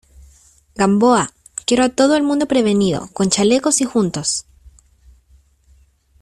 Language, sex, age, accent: Spanish, female, 19-29, Chileno: Chile, Cuyo